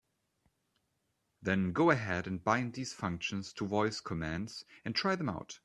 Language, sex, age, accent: English, male, 19-29, England English